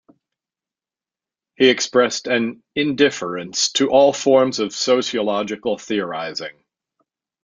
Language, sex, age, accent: English, male, 50-59, United States English